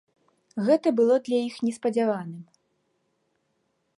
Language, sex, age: Belarusian, female, 19-29